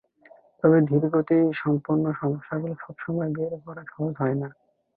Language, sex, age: Bengali, male, under 19